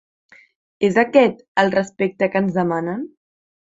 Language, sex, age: Catalan, female, under 19